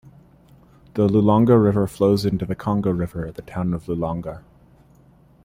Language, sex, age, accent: English, male, 19-29, United States English